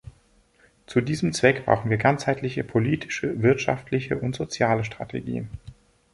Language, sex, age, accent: German, male, 30-39, Deutschland Deutsch